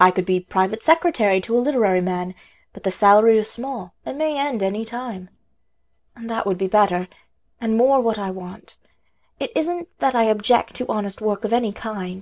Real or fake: real